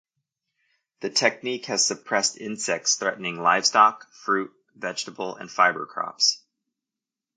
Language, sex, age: English, male, 30-39